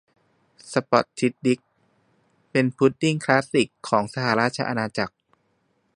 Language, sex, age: Thai, male, 30-39